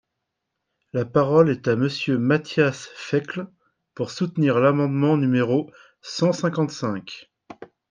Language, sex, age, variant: French, male, 30-39, Français de métropole